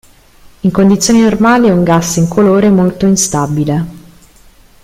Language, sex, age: Italian, female, 30-39